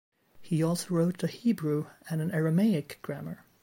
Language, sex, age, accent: English, female, 30-39, United States English